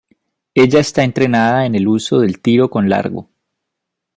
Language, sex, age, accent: Spanish, male, 19-29, Andino-Pacífico: Colombia, Perú, Ecuador, oeste de Bolivia y Venezuela andina